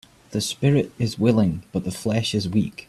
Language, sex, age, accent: English, male, 19-29, Scottish English